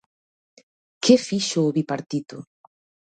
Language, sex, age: Galician, female, 30-39